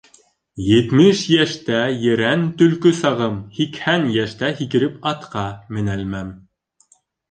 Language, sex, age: Bashkir, male, 19-29